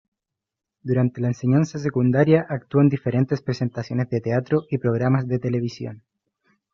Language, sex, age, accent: Spanish, male, 19-29, Chileno: Chile, Cuyo